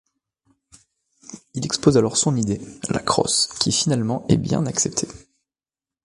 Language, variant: French, Français de métropole